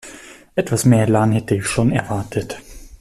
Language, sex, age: German, male, 30-39